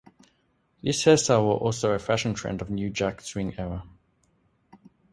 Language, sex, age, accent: English, male, 30-39, Australian English